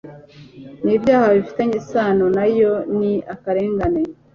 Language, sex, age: Kinyarwanda, female, 40-49